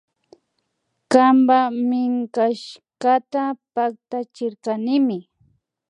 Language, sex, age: Imbabura Highland Quichua, female, under 19